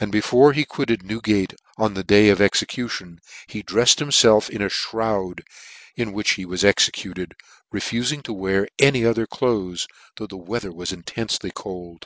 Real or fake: real